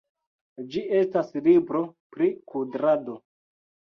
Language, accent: Esperanto, Internacia